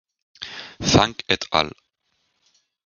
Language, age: Spanish, 19-29